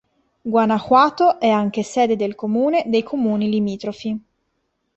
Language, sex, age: Italian, female, 30-39